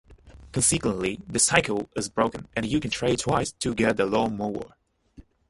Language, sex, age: English, male, 19-29